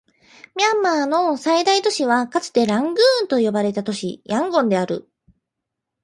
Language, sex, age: Japanese, female, 19-29